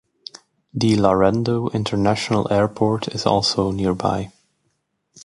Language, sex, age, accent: English, male, 19-29, England English